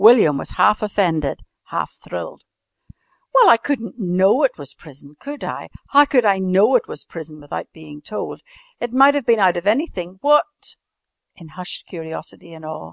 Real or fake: real